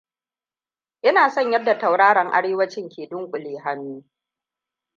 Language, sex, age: Hausa, female, 30-39